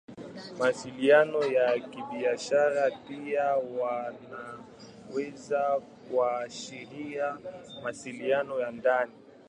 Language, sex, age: Swahili, male, 19-29